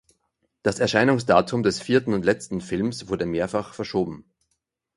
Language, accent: German, Österreichisches Deutsch